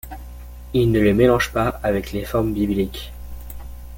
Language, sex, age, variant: French, male, under 19, Français de métropole